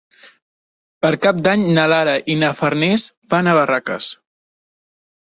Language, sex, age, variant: Catalan, male, under 19, Central